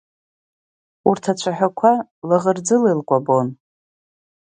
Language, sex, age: Abkhazian, female, 30-39